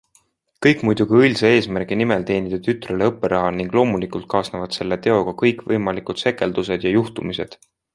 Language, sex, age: Estonian, male, 19-29